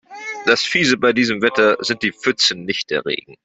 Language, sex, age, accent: German, male, 30-39, Deutschland Deutsch